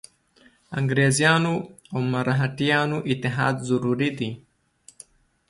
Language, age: Pashto, 19-29